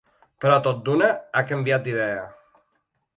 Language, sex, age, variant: Catalan, male, 40-49, Balear